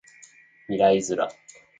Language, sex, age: Japanese, male, 30-39